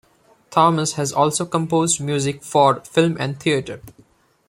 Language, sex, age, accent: English, male, 19-29, India and South Asia (India, Pakistan, Sri Lanka)